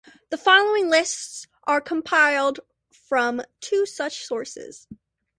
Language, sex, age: English, female, under 19